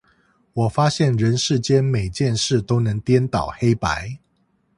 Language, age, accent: Chinese, 50-59, 出生地：臺北市